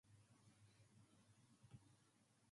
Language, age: English, 19-29